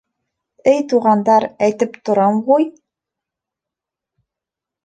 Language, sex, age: Bashkir, female, 19-29